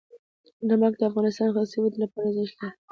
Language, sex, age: Pashto, female, 19-29